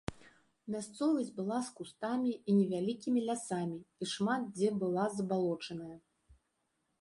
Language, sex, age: Belarusian, female, 40-49